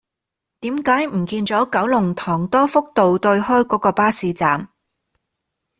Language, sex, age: Cantonese, female, 40-49